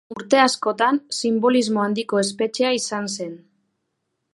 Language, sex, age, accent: Basque, female, 19-29, Mendebalekoa (Araba, Bizkaia, Gipuzkoako mendebaleko herri batzuk)